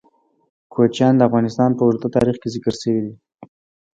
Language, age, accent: Pashto, 19-29, معیاري پښتو